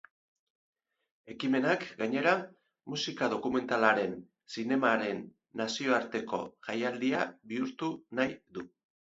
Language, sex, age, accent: Basque, male, 50-59, Erdialdekoa edo Nafarra (Gipuzkoa, Nafarroa)